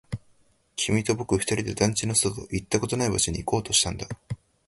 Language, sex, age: Japanese, male, under 19